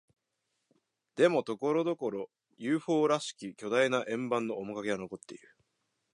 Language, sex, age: Japanese, male, 19-29